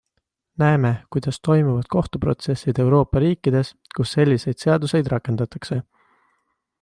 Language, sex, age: Estonian, male, 19-29